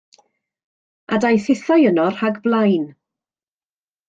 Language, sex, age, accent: Welsh, female, 50-59, Y Deyrnas Unedig Cymraeg